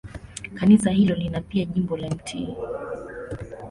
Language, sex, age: Swahili, female, 19-29